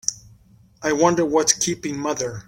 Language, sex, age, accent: English, male, 50-59, United States English